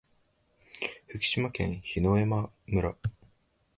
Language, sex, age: Japanese, male, under 19